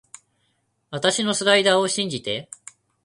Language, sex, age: Japanese, male, 19-29